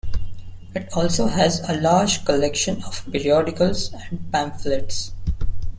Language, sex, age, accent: English, male, 19-29, India and South Asia (India, Pakistan, Sri Lanka)